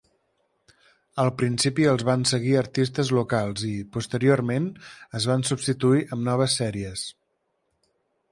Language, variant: Catalan, Central